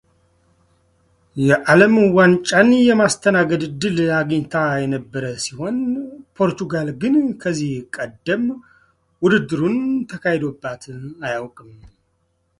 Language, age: Amharic, 30-39